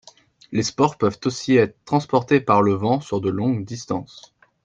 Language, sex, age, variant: French, male, 19-29, Français de métropole